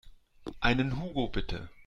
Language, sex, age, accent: German, male, 40-49, Deutschland Deutsch